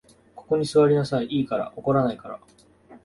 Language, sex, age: Japanese, male, 19-29